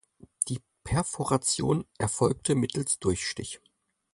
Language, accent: German, Deutschland Deutsch